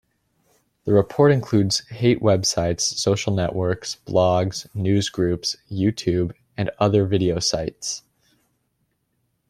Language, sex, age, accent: English, male, 19-29, United States English